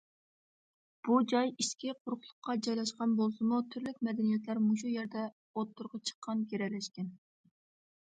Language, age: Uyghur, 19-29